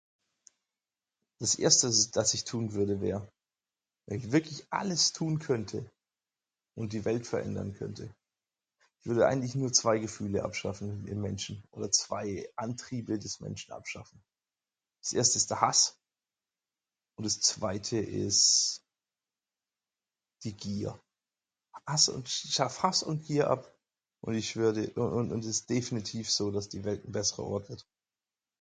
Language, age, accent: German, 30-39, Deutschland Deutsch